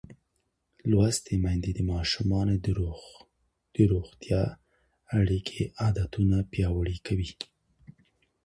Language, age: Pashto, 30-39